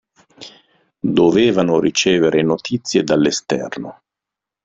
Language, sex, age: Italian, male, 40-49